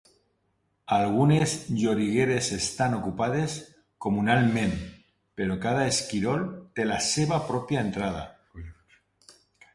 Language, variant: Catalan, Alacantí